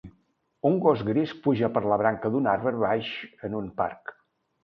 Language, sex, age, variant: Catalan, male, 60-69, Central